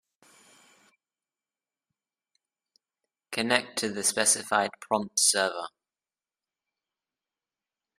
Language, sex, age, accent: English, female, under 19, England English